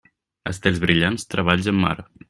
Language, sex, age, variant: Catalan, male, 19-29, Central